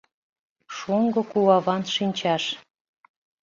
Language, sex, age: Mari, female, 40-49